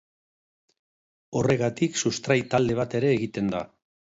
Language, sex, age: Basque, male, 60-69